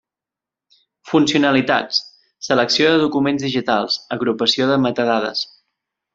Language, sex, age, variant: Catalan, male, 19-29, Central